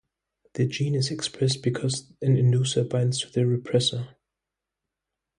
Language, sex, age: English, male, 19-29